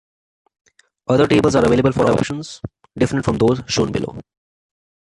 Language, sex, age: English, male, 30-39